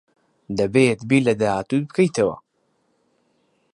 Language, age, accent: Central Kurdish, under 19, سۆرانی